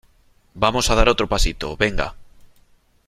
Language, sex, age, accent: Spanish, male, 30-39, España: Norte peninsular (Asturias, Castilla y León, Cantabria, País Vasco, Navarra, Aragón, La Rioja, Guadalajara, Cuenca)